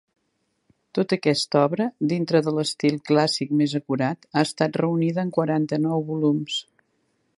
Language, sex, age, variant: Catalan, female, 60-69, Central